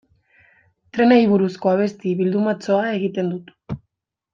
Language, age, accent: Basque, 19-29, Mendebalekoa (Araba, Bizkaia, Gipuzkoako mendebaleko herri batzuk)